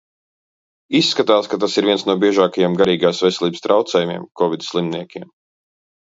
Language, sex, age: Latvian, male, 30-39